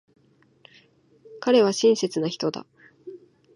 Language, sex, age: Japanese, female, 19-29